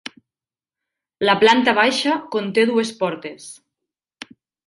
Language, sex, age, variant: Catalan, female, 30-39, Nord-Occidental